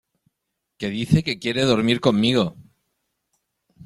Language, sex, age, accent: Spanish, male, 30-39, España: Norte peninsular (Asturias, Castilla y León, Cantabria, País Vasco, Navarra, Aragón, La Rioja, Guadalajara, Cuenca)